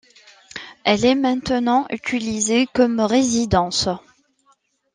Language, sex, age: French, female, 19-29